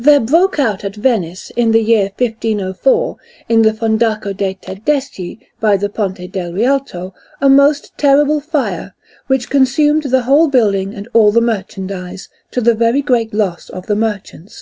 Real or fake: real